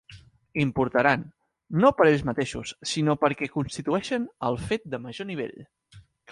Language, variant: Catalan, Central